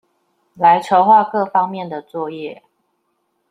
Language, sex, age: Chinese, female, 19-29